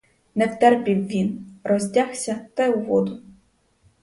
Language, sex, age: Ukrainian, female, 19-29